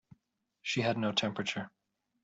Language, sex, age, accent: English, male, 30-39, United States English